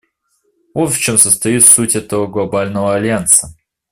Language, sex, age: Russian, male, under 19